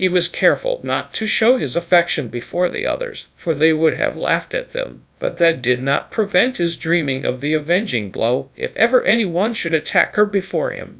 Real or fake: fake